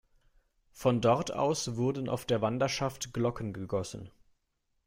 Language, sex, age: German, male, 19-29